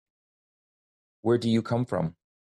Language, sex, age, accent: English, male, 40-49, United States English